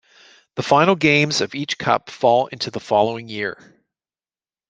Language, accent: English, Canadian English